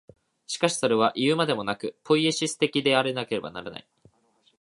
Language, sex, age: Japanese, male, 19-29